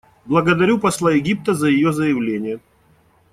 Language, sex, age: Russian, male, 40-49